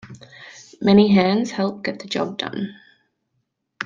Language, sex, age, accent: English, female, 30-39, Australian English